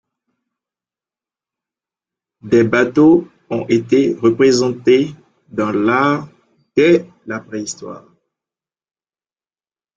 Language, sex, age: French, male, 40-49